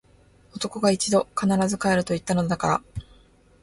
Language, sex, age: Japanese, female, 19-29